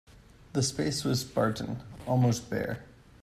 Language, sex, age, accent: English, male, 19-29, United States English